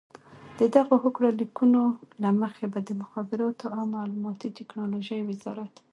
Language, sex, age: Pashto, female, 19-29